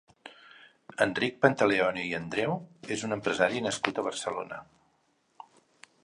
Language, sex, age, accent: Catalan, male, 60-69, Neutre